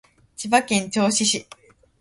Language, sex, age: Japanese, female, 19-29